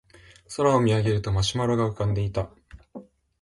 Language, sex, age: Japanese, male, under 19